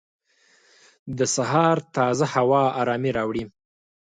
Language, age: Pashto, 19-29